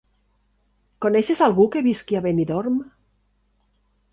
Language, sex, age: Catalan, female, 60-69